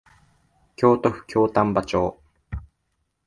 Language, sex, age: Japanese, male, 19-29